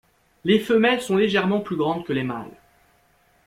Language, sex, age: French, male, 30-39